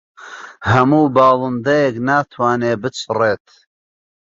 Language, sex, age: Central Kurdish, male, 30-39